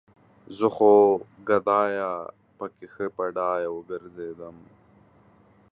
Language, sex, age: Pashto, male, 19-29